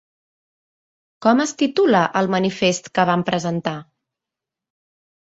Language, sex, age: Catalan, female, 30-39